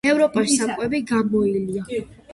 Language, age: Georgian, under 19